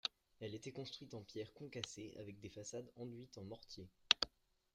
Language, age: French, under 19